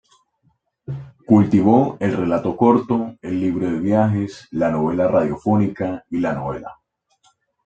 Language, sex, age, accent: Spanish, male, 19-29, Andino-Pacífico: Colombia, Perú, Ecuador, oeste de Bolivia y Venezuela andina